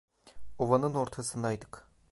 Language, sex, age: Turkish, male, 19-29